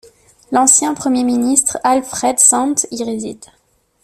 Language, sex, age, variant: French, female, 19-29, Français de métropole